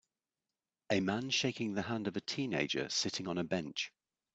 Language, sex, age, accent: English, male, 50-59, England English